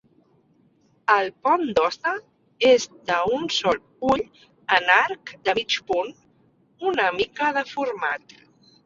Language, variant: Catalan, Central